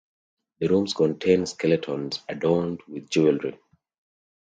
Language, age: English, 30-39